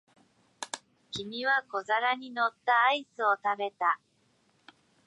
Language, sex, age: Japanese, male, 19-29